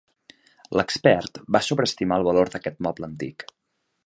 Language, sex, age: Catalan, male, 19-29